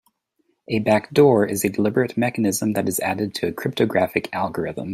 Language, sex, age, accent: English, male, 30-39, United States English